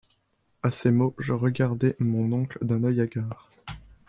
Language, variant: French, Français de métropole